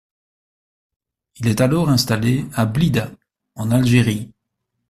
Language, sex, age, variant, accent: French, male, 50-59, Français d'Europe, Français de Belgique